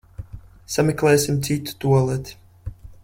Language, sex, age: Latvian, male, 19-29